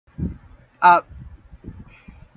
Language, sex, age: Min Nan Chinese, female, 40-49